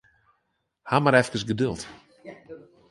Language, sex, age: Western Frisian, male, 30-39